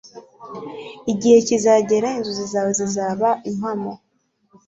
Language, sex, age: Kinyarwanda, female, 19-29